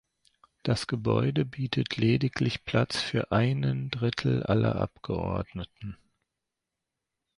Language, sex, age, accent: German, male, 50-59, Deutschland Deutsch